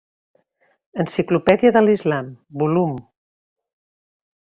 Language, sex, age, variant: Catalan, female, 60-69, Central